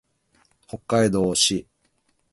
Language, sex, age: Japanese, male, 19-29